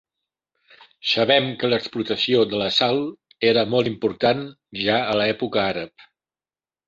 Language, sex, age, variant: Catalan, male, 60-69, Central